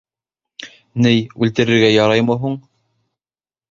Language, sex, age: Bashkir, male, 30-39